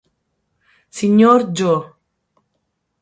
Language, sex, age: Italian, male, 30-39